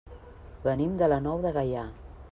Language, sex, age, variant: Catalan, female, 40-49, Central